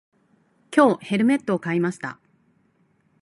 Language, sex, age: Japanese, female, 40-49